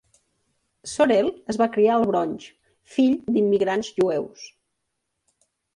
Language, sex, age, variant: Catalan, female, 50-59, Central